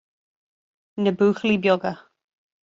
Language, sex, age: Irish, female, 19-29